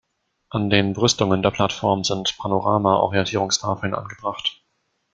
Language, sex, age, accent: German, male, 19-29, Deutschland Deutsch